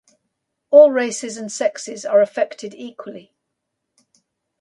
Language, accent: English, England English